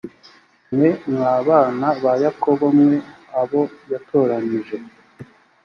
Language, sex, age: Kinyarwanda, male, 19-29